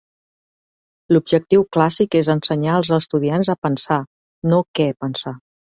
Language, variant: Catalan, Central